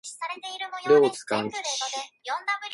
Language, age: Japanese, 40-49